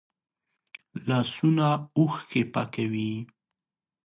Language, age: Pashto, 19-29